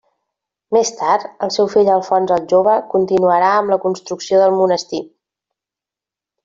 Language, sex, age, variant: Catalan, female, 40-49, Central